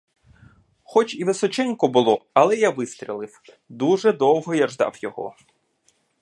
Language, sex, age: Ukrainian, male, 30-39